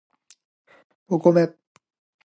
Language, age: Japanese, 19-29